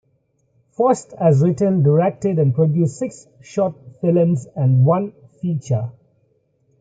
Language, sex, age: English, male, 40-49